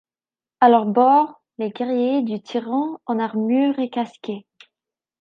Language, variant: French, Français de métropole